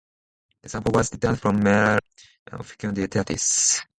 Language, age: English, under 19